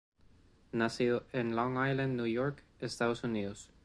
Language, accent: Spanish, Andino-Pacífico: Colombia, Perú, Ecuador, oeste de Bolivia y Venezuela andina